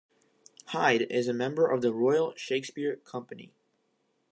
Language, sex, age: English, male, under 19